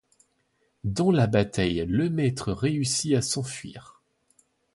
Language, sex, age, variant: French, male, 19-29, Français de métropole